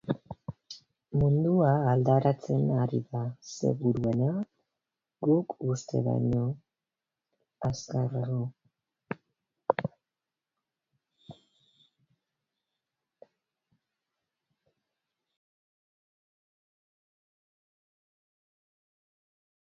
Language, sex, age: Basque, female, 40-49